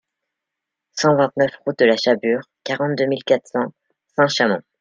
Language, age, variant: French, 19-29, Français de métropole